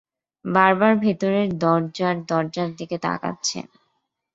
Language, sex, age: Bengali, female, 19-29